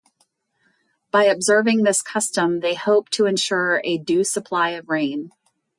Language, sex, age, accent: English, female, 50-59, United States English